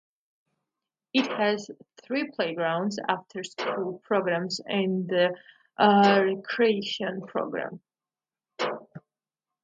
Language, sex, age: English, female, 50-59